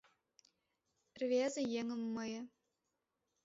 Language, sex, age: Mari, female, under 19